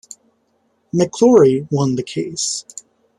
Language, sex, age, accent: English, male, 19-29, United States English